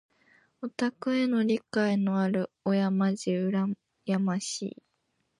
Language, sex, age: Japanese, female, under 19